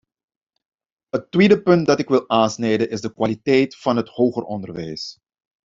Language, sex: Dutch, male